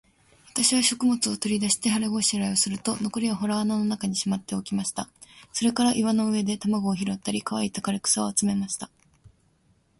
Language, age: Japanese, 19-29